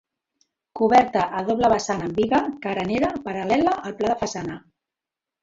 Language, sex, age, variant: Catalan, female, 60-69, Central